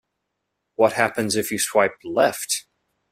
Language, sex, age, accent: English, male, 19-29, United States English